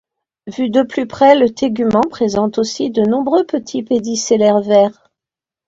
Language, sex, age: French, female, 50-59